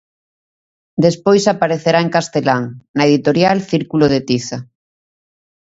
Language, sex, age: Galician, female, 40-49